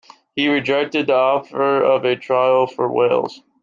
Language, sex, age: English, male, 19-29